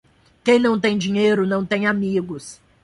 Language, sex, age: Portuguese, male, 19-29